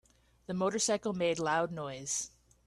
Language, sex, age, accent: English, female, 19-29, Canadian English